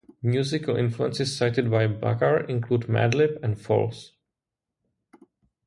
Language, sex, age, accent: English, male, 30-39, Czech